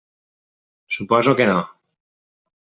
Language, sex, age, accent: Catalan, male, 40-49, valencià